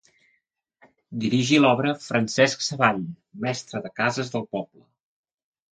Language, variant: Catalan, Central